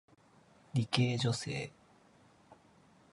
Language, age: Japanese, 30-39